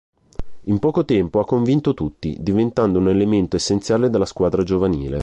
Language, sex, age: Italian, male, 30-39